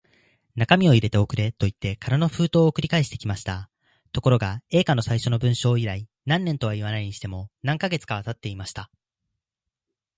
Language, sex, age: Japanese, male, 19-29